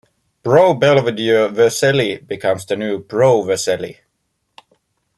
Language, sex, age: English, male, 19-29